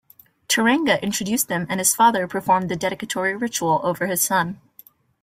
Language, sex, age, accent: English, female, under 19, United States English